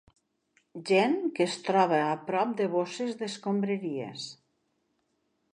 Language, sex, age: Catalan, female, 60-69